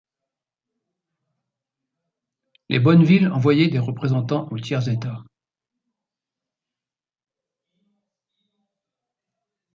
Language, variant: French, Français de métropole